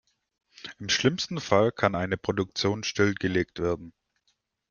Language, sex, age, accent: German, male, 19-29, Deutschland Deutsch